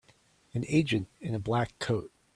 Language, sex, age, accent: English, male, 40-49, United States English